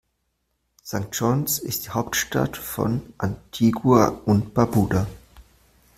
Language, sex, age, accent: German, male, 19-29, Deutschland Deutsch